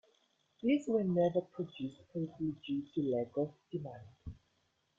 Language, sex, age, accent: English, male, 19-29, Southern African (South Africa, Zimbabwe, Namibia)